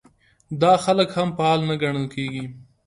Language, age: Pashto, 19-29